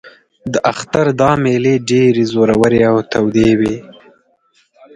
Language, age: Pashto, 19-29